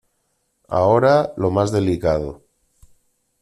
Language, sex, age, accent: Spanish, male, 40-49, España: Norte peninsular (Asturias, Castilla y León, Cantabria, País Vasco, Navarra, Aragón, La Rioja, Guadalajara, Cuenca)